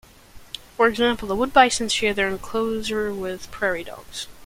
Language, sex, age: English, male, 19-29